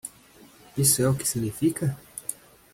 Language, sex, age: Portuguese, male, 19-29